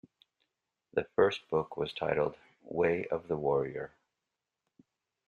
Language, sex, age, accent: English, female, 50-59, United States English